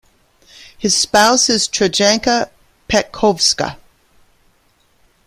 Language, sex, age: English, female, 50-59